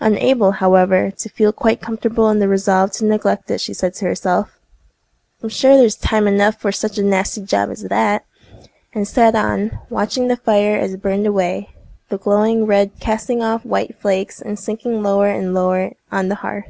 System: none